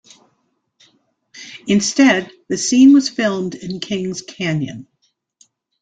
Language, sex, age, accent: English, female, 60-69, United States English